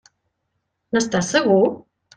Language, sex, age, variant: Catalan, female, 50-59, Central